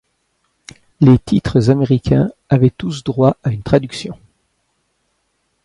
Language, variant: French, Français de métropole